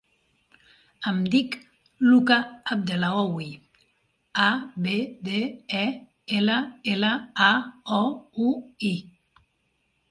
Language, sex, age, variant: Catalan, female, 40-49, Central